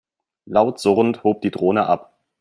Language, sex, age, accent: German, male, 30-39, Deutschland Deutsch